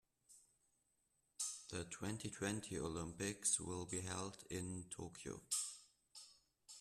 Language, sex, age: English, male, 50-59